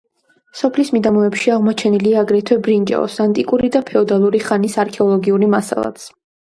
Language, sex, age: Georgian, female, under 19